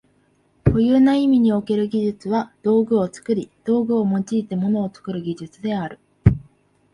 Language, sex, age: Japanese, female, 19-29